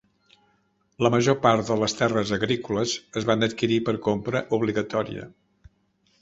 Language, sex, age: Catalan, female, 40-49